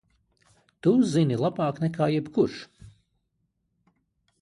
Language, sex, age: Latvian, male, 40-49